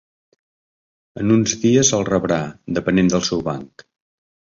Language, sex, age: Catalan, male, 50-59